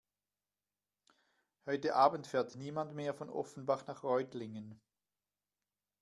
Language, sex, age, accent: German, male, 50-59, Schweizerdeutsch